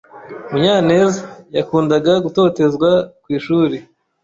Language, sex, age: Kinyarwanda, male, 30-39